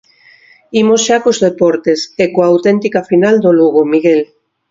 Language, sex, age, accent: Galician, female, 50-59, Oriental (común en zona oriental)